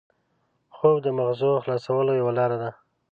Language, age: Pashto, 30-39